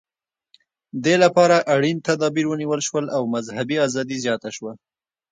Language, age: Pashto, 30-39